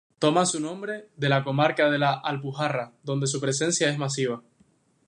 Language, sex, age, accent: Spanish, male, 19-29, España: Islas Canarias